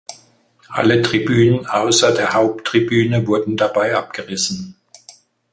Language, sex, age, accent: German, male, 60-69, Deutschland Deutsch